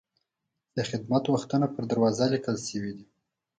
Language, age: Pashto, 30-39